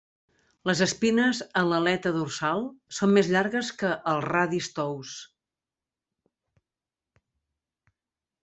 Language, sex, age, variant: Catalan, female, 50-59, Central